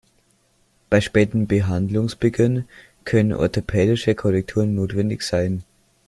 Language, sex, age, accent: German, male, 90+, Österreichisches Deutsch